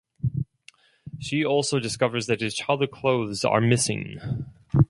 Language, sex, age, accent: English, male, 30-39, United States English